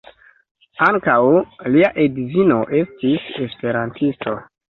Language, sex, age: Esperanto, male, 30-39